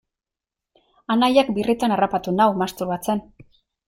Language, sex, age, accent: Basque, female, 40-49, Erdialdekoa edo Nafarra (Gipuzkoa, Nafarroa)